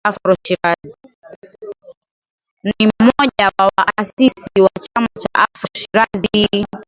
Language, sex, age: Swahili, female, 30-39